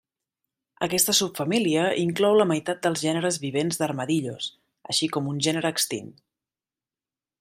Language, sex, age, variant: Catalan, female, 30-39, Central